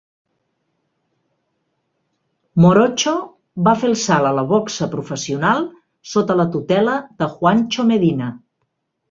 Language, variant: Catalan, Central